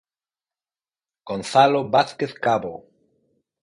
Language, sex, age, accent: Galician, male, 50-59, Normativo (estándar)